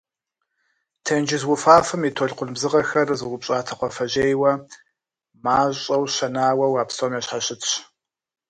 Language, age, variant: Kabardian, 30-39, Адыгэбзэ (Къэбэрдей, Кирил, псоми зэдай)